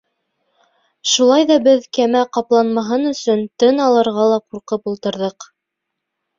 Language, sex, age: Bashkir, female, 19-29